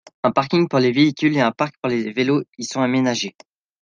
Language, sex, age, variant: French, male, under 19, Français de métropole